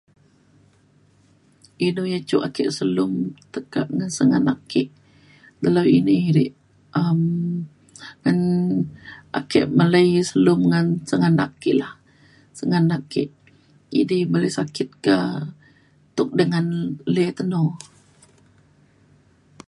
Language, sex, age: Mainstream Kenyah, female, 30-39